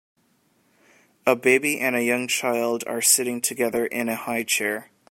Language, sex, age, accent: English, male, 19-29, United States English